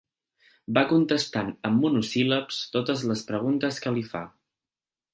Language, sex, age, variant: Catalan, male, 19-29, Central